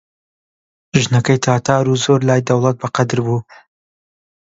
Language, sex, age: Central Kurdish, male, 19-29